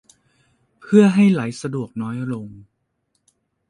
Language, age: Thai, 40-49